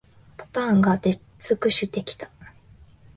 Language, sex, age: Japanese, female, 19-29